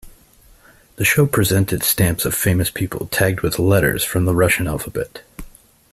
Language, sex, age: English, male, 40-49